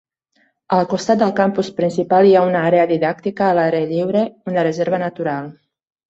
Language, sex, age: Catalan, female, 40-49